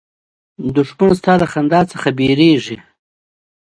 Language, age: Pashto, 40-49